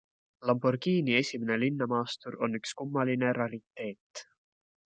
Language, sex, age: Estonian, male, 19-29